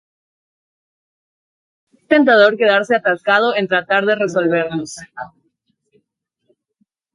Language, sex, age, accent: Spanish, female, 19-29, México